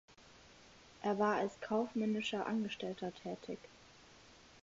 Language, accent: German, Deutschland Deutsch